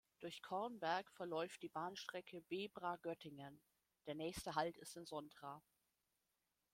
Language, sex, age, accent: German, female, 30-39, Deutschland Deutsch